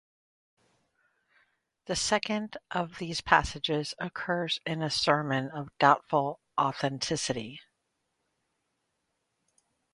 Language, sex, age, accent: English, female, 50-59, United States English